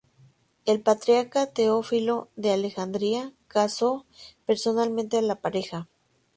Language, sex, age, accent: Spanish, female, 30-39, México